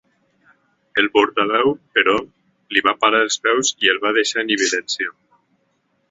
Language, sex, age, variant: Catalan, male, 19-29, Nord-Occidental